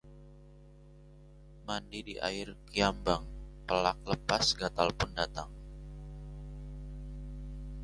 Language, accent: Indonesian, Indonesia